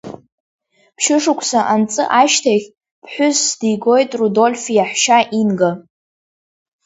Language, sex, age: Abkhazian, female, under 19